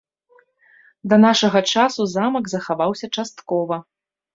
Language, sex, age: Belarusian, female, 30-39